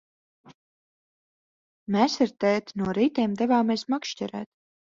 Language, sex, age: Latvian, female, 30-39